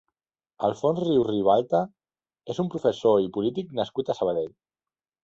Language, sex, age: Catalan, male, 40-49